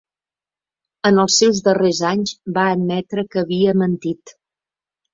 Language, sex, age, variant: Catalan, female, 60-69, Central